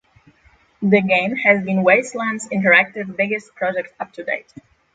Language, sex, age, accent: English, female, 19-29, Slavic; polish